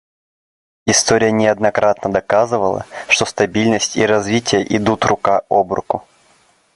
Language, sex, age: Russian, male, under 19